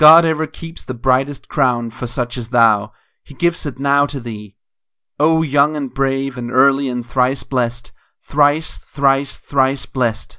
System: none